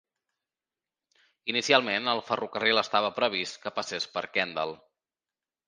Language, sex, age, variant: Catalan, male, 19-29, Central